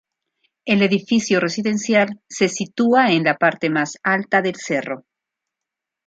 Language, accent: Spanish, México